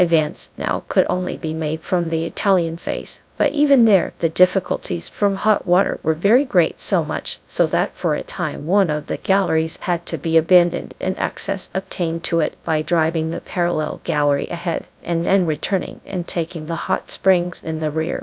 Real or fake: fake